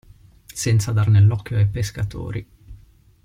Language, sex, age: Italian, male, 30-39